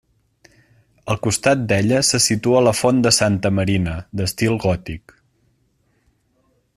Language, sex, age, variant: Catalan, male, 19-29, Central